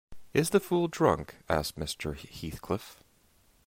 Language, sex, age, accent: English, male, 30-39, New Zealand English